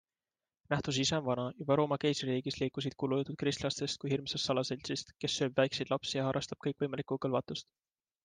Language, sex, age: Estonian, male, 19-29